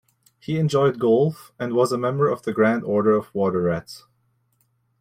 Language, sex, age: English, male, 19-29